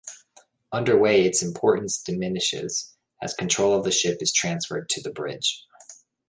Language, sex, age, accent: English, male, 30-39, United States English